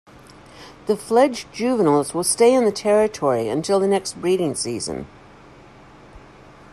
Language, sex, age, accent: English, female, 60-69, United States English